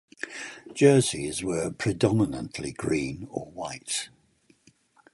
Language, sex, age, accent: English, male, 70-79, England English